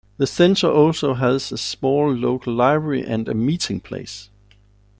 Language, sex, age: English, male, 40-49